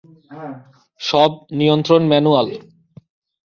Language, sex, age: Bengali, male, 19-29